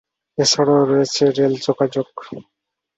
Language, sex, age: Bengali, male, 19-29